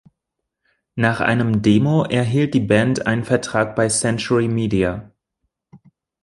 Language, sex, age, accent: German, male, 30-39, Deutschland Deutsch